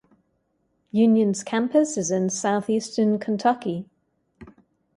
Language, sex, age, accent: English, female, 30-39, England English